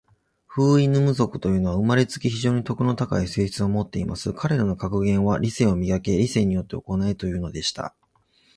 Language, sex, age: Japanese, male, 40-49